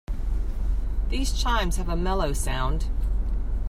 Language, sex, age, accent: English, female, 40-49, United States English